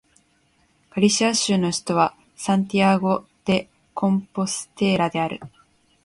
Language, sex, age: Japanese, female, 19-29